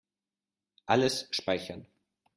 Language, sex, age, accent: German, male, 19-29, Österreichisches Deutsch